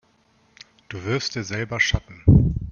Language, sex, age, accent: German, male, 19-29, Deutschland Deutsch